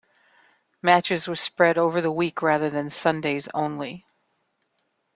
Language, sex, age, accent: English, female, 50-59, United States English